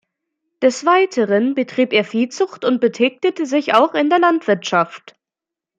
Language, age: German, 19-29